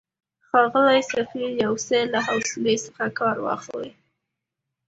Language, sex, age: Pashto, female, under 19